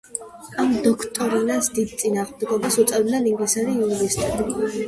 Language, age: Georgian, 30-39